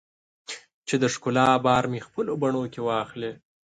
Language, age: Pashto, 19-29